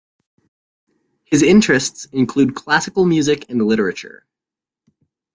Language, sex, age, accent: English, male, 19-29, United States English